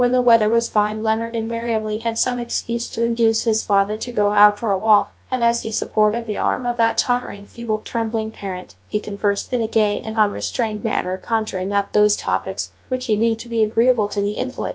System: TTS, GlowTTS